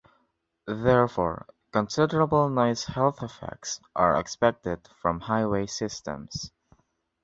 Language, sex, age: English, male, under 19